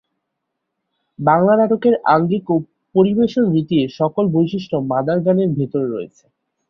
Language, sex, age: Bengali, male, 19-29